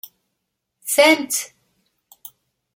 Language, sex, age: Kabyle, female, 40-49